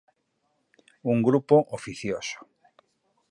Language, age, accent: Galician, 50-59, Central (gheada)